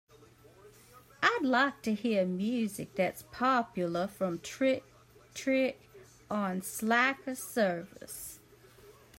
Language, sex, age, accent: English, female, 30-39, United States English